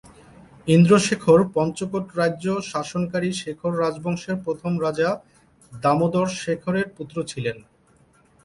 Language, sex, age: Bengali, male, 30-39